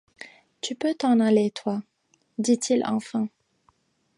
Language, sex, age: French, female, 19-29